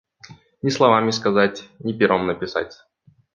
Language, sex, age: Russian, male, 19-29